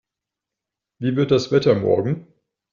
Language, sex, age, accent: German, male, 50-59, Deutschland Deutsch